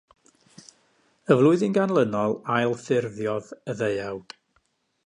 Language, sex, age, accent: Welsh, male, 50-59, Y Deyrnas Unedig Cymraeg